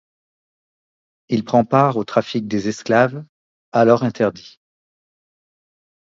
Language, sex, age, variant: French, male, 30-39, Français de métropole